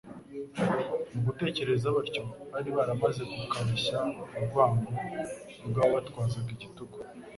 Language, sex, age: Kinyarwanda, male, 19-29